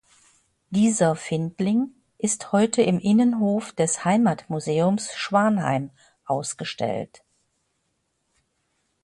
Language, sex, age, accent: German, female, 60-69, Deutschland Deutsch